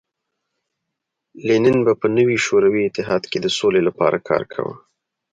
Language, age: Pashto, 19-29